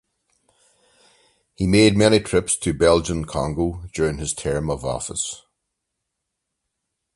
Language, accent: English, Irish English